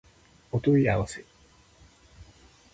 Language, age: Japanese, 60-69